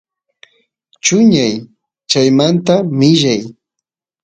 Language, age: Santiago del Estero Quichua, 30-39